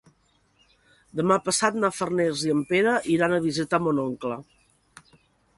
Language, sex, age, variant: Catalan, female, 50-59, Central